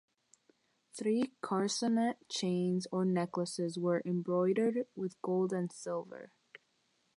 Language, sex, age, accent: English, female, under 19, United States English